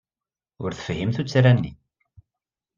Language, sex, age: Kabyle, male, 40-49